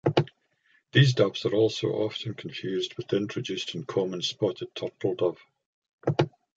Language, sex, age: English, male, 60-69